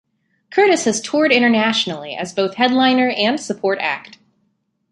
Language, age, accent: English, 19-29, United States English